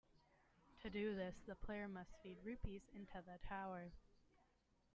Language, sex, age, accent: English, female, 19-29, United States English